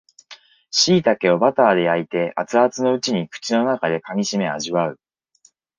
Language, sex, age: Japanese, male, 30-39